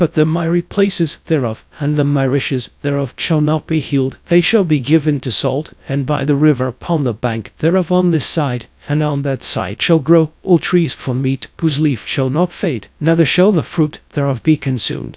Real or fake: fake